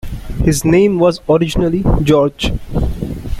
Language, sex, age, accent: English, male, 19-29, India and South Asia (India, Pakistan, Sri Lanka)